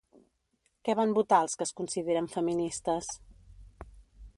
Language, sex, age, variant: Catalan, female, 50-59, Central